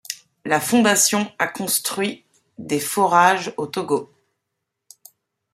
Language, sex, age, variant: French, female, 30-39, Français de métropole